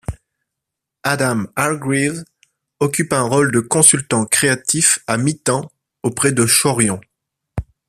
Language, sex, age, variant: French, male, 30-39, Français de métropole